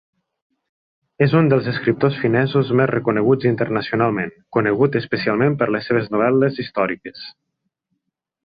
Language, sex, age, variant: Catalan, male, 30-39, Nord-Occidental